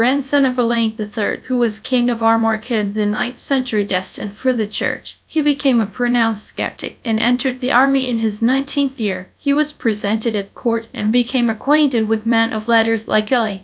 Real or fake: fake